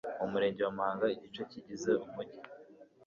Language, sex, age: Kinyarwanda, male, 19-29